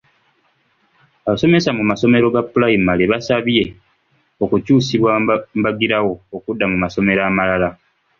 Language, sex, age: Ganda, male, 30-39